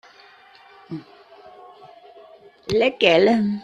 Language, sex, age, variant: French, female, 60-69, Français des départements et régions d'outre-mer